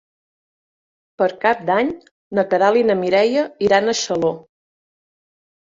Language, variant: Catalan, Central